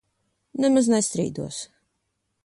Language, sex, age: Latvian, female, 30-39